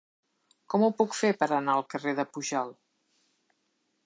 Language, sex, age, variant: Catalan, female, 60-69, Central